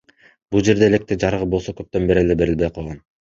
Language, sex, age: Kyrgyz, male, under 19